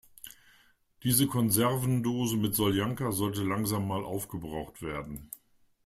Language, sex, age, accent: German, male, 60-69, Deutschland Deutsch